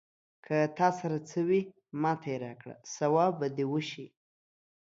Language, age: Pashto, 19-29